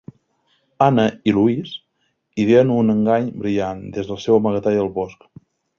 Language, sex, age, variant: Catalan, male, 30-39, Central